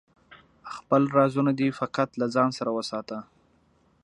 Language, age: Pashto, 19-29